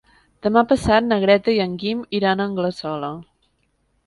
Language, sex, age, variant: Catalan, female, 19-29, Septentrional